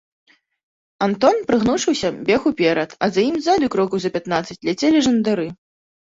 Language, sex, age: Belarusian, female, 19-29